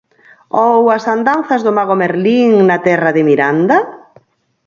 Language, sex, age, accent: Galician, female, 50-59, Normativo (estándar)